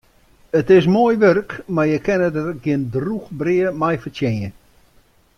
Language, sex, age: Western Frisian, male, 60-69